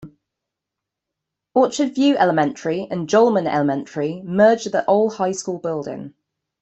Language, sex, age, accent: English, female, 30-39, England English